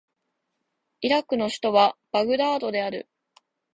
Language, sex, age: Japanese, female, 19-29